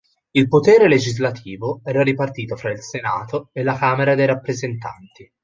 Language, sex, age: Italian, male, 19-29